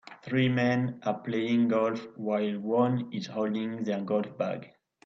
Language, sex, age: English, male, 19-29